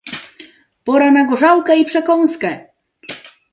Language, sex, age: Polish, female, 19-29